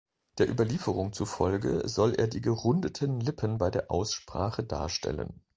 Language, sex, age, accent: German, male, 40-49, Deutschland Deutsch